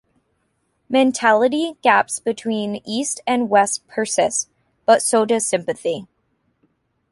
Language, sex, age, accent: English, female, 19-29, United States English